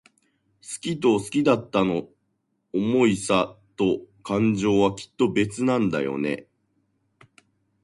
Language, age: Japanese, 30-39